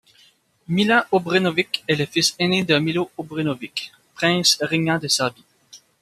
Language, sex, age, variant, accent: French, male, 30-39, Français d'Amérique du Nord, Français du Canada